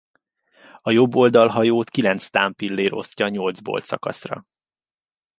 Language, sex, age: Hungarian, male, 30-39